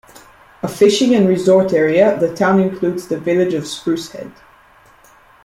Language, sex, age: English, female, under 19